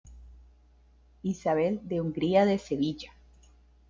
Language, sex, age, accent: Spanish, female, 30-39, Caribe: Cuba, Venezuela, Puerto Rico, República Dominicana, Panamá, Colombia caribeña, México caribeño, Costa del golfo de México